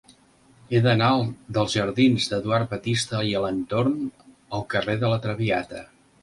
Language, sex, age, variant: Catalan, male, 60-69, Central